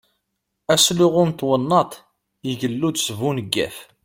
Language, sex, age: Kabyle, male, 30-39